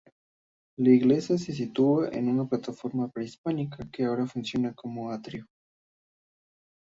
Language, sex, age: Spanish, male, 19-29